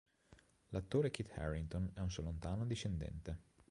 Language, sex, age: Italian, male, 30-39